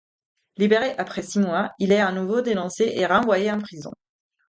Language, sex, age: French, female, 30-39